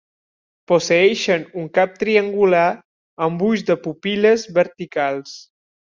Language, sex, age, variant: Catalan, male, 19-29, Septentrional